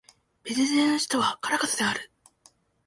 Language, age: Japanese, 19-29